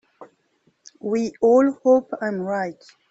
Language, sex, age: English, female, 50-59